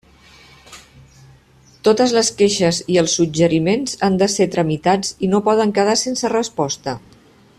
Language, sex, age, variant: Catalan, female, 50-59, Central